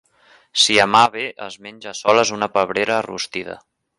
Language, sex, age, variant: Catalan, male, 19-29, Central